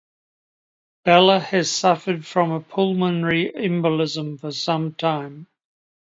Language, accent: English, New Zealand English